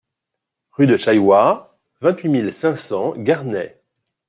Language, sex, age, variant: French, male, 40-49, Français de métropole